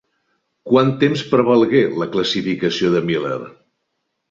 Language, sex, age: Catalan, male, 60-69